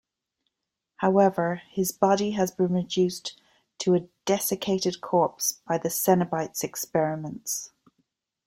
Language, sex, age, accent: English, female, 50-59, Irish English